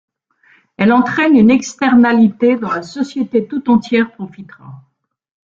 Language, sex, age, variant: French, female, 60-69, Français de métropole